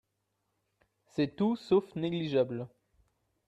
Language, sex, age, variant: French, male, 19-29, Français de métropole